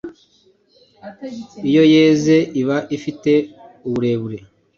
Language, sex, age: Kinyarwanda, male, 40-49